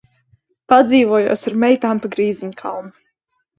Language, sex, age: Latvian, female, 40-49